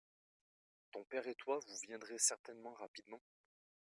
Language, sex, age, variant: French, male, 30-39, Français de métropole